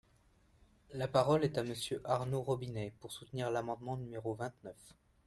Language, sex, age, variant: French, male, 19-29, Français de métropole